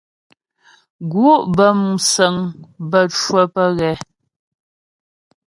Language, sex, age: Ghomala, female, 30-39